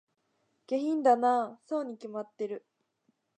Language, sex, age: Japanese, female, 19-29